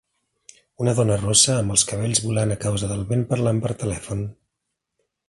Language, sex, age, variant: Catalan, male, 40-49, Central